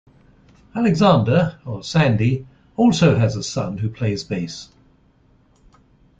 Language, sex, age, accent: English, male, 60-69, England English